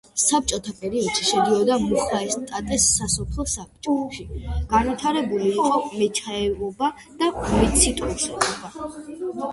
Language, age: Georgian, under 19